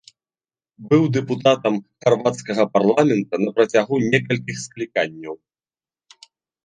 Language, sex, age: Belarusian, male, 30-39